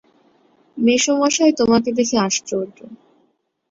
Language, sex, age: Bengali, female, 19-29